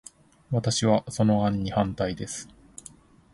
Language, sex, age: Japanese, male, 40-49